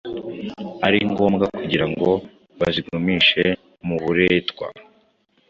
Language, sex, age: Kinyarwanda, male, under 19